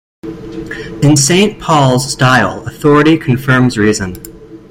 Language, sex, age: English, male, 19-29